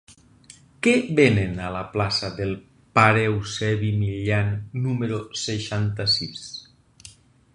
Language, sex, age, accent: Catalan, male, 40-49, valencià